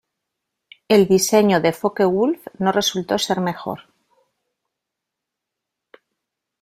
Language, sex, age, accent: Spanish, female, 40-49, España: Norte peninsular (Asturias, Castilla y León, Cantabria, País Vasco, Navarra, Aragón, La Rioja, Guadalajara, Cuenca)